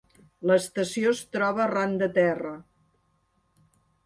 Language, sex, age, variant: Catalan, female, 60-69, Central